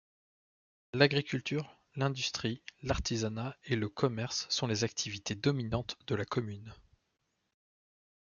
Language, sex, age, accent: French, male, 30-39, Français de l'ouest de la France